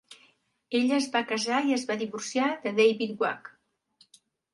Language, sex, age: Catalan, female, 60-69